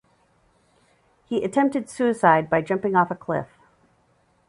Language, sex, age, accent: English, female, 50-59, United States English